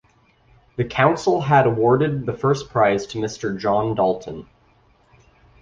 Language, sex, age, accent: English, male, 19-29, United States English